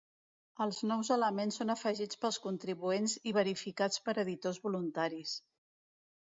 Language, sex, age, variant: Catalan, female, 50-59, Central